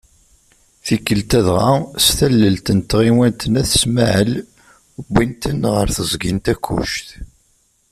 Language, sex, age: Kabyle, male, 30-39